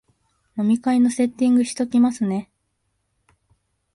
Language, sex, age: Japanese, female, 19-29